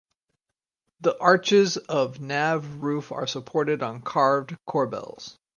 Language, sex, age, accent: English, male, 30-39, United States English